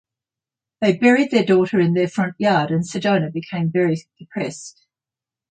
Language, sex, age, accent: English, female, 60-69, Australian English